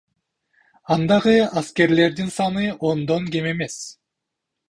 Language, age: Kyrgyz, 40-49